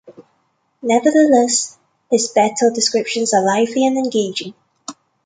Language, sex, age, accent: English, female, 30-39, Singaporean English